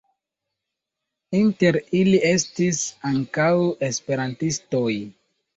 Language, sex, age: Esperanto, male, 19-29